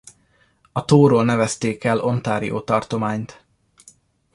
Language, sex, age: Hungarian, male, 19-29